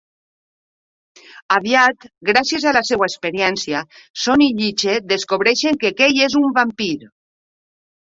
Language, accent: Catalan, valencià